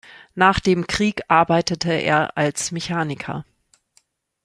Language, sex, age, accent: German, female, 40-49, Deutschland Deutsch